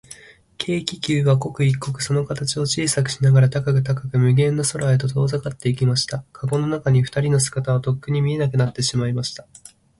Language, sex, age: Japanese, male, under 19